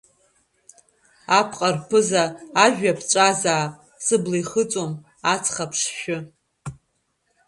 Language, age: Abkhazian, under 19